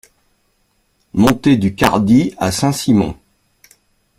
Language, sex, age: French, male, 60-69